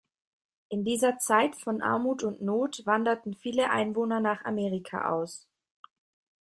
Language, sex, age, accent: German, female, 19-29, Deutschland Deutsch